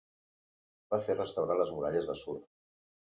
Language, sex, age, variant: Catalan, male, 50-59, Central